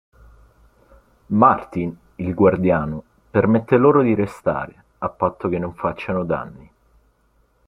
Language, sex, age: Italian, male, 19-29